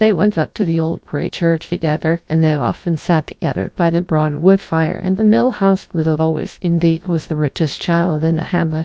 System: TTS, GlowTTS